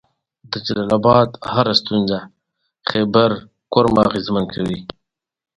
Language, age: Pashto, 30-39